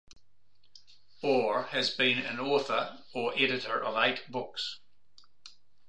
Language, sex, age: English, male, 70-79